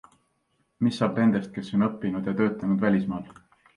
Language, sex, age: Estonian, male, 19-29